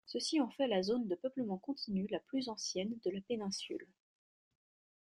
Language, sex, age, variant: French, female, 19-29, Français de métropole